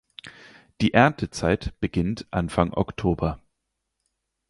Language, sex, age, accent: German, male, 19-29, Deutschland Deutsch